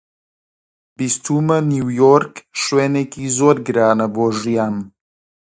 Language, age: Central Kurdish, 19-29